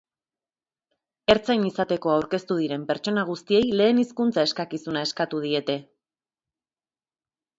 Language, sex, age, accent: Basque, female, 30-39, Erdialdekoa edo Nafarra (Gipuzkoa, Nafarroa)